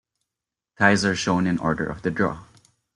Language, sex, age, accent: English, male, 19-29, Filipino